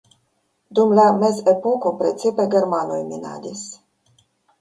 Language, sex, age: Esperanto, female, 30-39